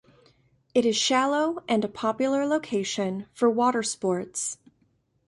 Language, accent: English, United States English